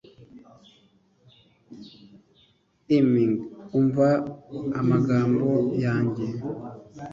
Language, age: Kinyarwanda, 30-39